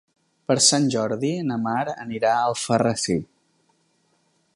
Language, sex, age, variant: Catalan, male, 50-59, Central